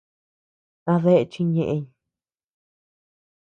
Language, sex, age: Tepeuxila Cuicatec, female, 19-29